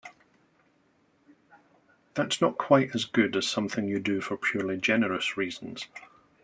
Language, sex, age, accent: English, male, 40-49, Scottish English